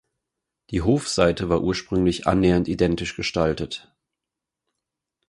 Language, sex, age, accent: German, male, 30-39, Deutschland Deutsch